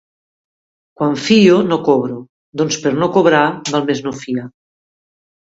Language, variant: Catalan, Nord-Occidental